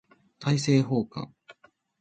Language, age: Japanese, 30-39